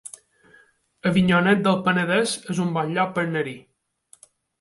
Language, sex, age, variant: Catalan, male, 30-39, Balear